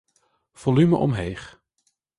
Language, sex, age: Western Frisian, male, 19-29